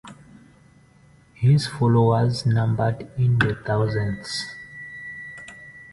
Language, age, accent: English, 19-29, Southern African (South Africa, Zimbabwe, Namibia)